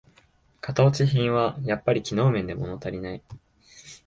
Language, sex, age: Japanese, male, 19-29